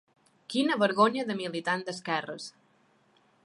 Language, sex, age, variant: Catalan, female, 19-29, Balear